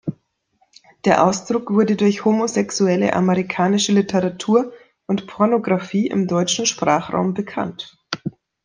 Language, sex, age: German, female, 30-39